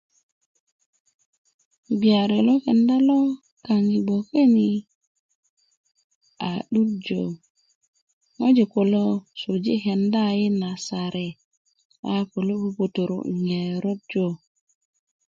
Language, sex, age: Kuku, female, 40-49